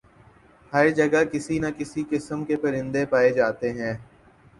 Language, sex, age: Urdu, male, 19-29